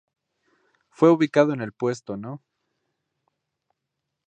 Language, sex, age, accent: Spanish, male, 19-29, México